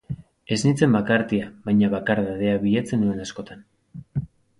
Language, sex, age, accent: Basque, male, 30-39, Mendebalekoa (Araba, Bizkaia, Gipuzkoako mendebaleko herri batzuk)